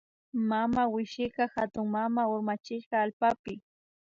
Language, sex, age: Imbabura Highland Quichua, female, 19-29